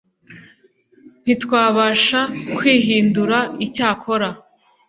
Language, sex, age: Kinyarwanda, female, 19-29